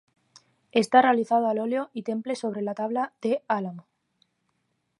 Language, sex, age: Spanish, female, under 19